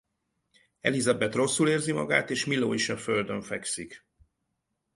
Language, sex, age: Hungarian, male, 50-59